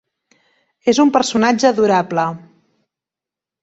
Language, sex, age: Catalan, female, 50-59